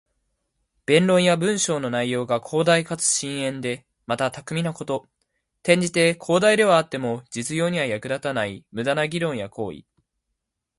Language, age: Japanese, 19-29